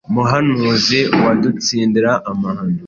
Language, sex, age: Kinyarwanda, male, 19-29